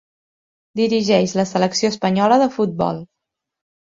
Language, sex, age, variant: Catalan, female, 19-29, Central